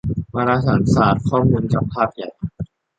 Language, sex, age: Thai, male, under 19